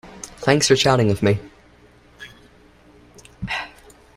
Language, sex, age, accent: English, male, under 19, Irish English